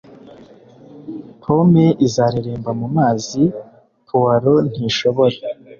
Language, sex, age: Kinyarwanda, male, 19-29